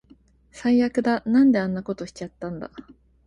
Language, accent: Japanese, 標準語